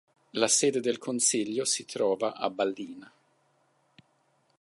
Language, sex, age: Italian, male, 50-59